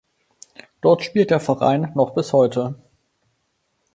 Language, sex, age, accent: German, male, under 19, Deutschland Deutsch